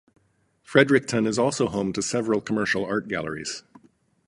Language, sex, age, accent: English, male, 50-59, United States English